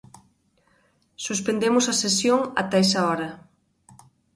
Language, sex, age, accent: Galician, female, 30-39, Normativo (estándar)